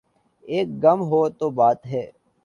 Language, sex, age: Urdu, male, 19-29